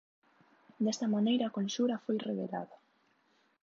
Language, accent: Galician, Normativo (estándar)